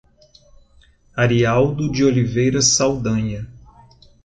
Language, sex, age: Portuguese, male, 50-59